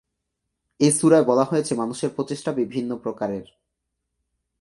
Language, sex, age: Bengali, male, 19-29